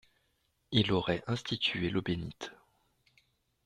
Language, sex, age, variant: French, male, 30-39, Français de métropole